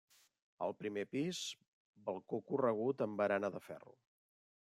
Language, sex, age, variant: Catalan, male, 50-59, Central